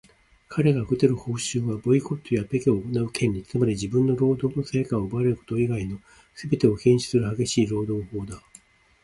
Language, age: Japanese, 60-69